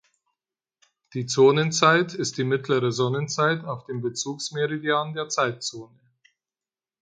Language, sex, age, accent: German, male, 30-39, Deutschland Deutsch